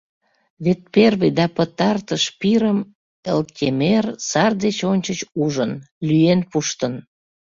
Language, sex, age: Mari, female, 40-49